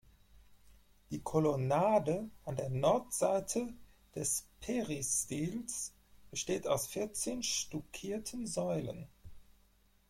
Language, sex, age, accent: German, male, 40-49, Deutschland Deutsch